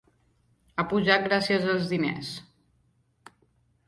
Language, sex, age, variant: Catalan, female, 19-29, Balear